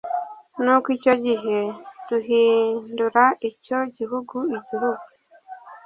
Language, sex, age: Kinyarwanda, female, 30-39